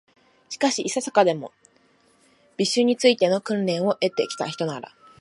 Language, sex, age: Japanese, female, 19-29